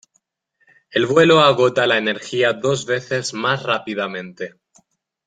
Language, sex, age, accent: Spanish, male, 19-29, España: Norte peninsular (Asturias, Castilla y León, Cantabria, País Vasco, Navarra, Aragón, La Rioja, Guadalajara, Cuenca)